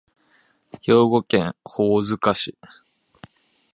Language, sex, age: Japanese, male, 19-29